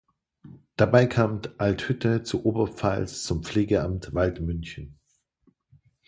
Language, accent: German, Deutschland Deutsch